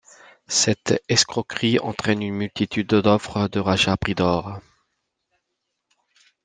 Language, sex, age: French, male, 30-39